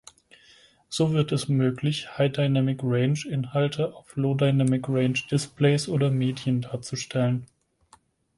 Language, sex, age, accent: German, male, 30-39, Deutschland Deutsch